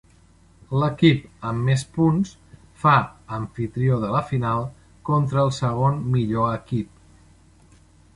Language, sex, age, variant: Catalan, male, 50-59, Central